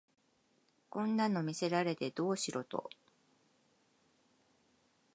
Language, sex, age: Japanese, female, 50-59